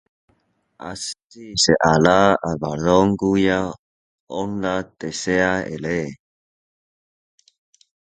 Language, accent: Spanish, Rioplatense: Argentina, Uruguay, este de Bolivia, Paraguay